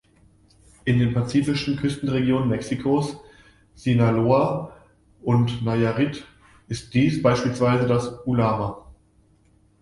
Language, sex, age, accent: German, male, 19-29, Deutschland Deutsch